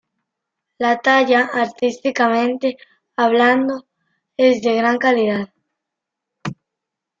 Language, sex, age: Spanish, female, 30-39